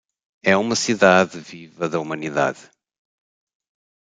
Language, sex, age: Portuguese, male, 40-49